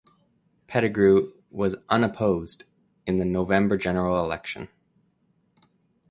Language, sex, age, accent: English, male, 30-39, Canadian English